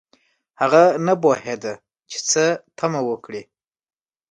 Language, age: Pashto, 19-29